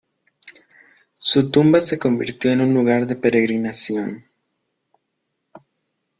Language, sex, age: Spanish, male, under 19